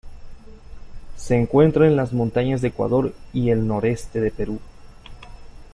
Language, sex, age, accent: Spanish, male, 19-29, América central